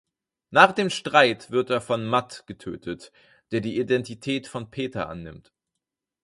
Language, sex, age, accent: German, male, 19-29, Deutschland Deutsch